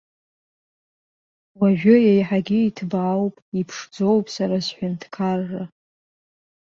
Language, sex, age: Abkhazian, female, 19-29